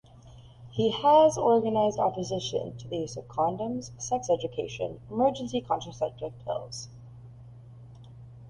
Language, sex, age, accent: English, female, 19-29, United States English